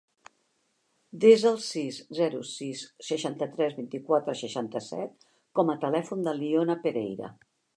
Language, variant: Catalan, Central